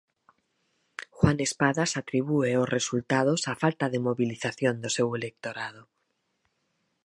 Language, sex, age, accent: Galician, female, 50-59, Normativo (estándar)